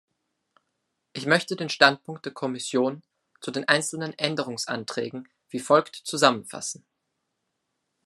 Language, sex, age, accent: German, male, under 19, Österreichisches Deutsch